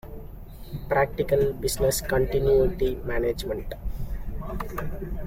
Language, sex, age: English, male, 19-29